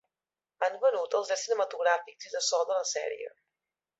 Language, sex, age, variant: Catalan, female, 30-39, Central